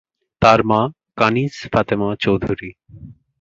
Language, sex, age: Bengali, male, 19-29